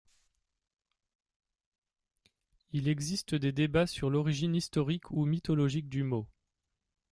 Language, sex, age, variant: French, male, 30-39, Français de métropole